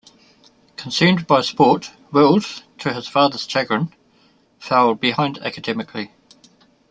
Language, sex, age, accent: English, male, 30-39, New Zealand English